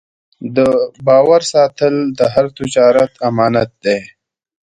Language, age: Pashto, 19-29